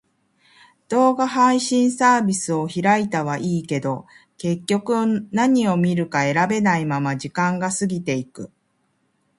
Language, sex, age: Japanese, female, 40-49